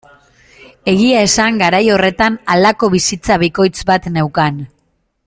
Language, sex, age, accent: Basque, female, 19-29, Mendebalekoa (Araba, Bizkaia, Gipuzkoako mendebaleko herri batzuk)